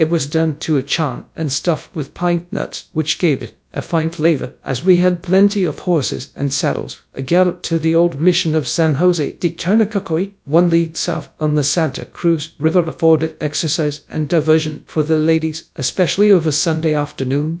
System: TTS, GradTTS